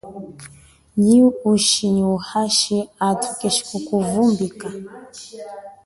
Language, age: Chokwe, 40-49